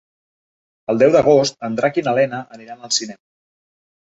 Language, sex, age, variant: Catalan, male, 40-49, Central